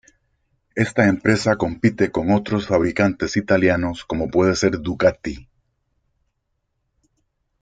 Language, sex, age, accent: Spanish, male, 60-69, América central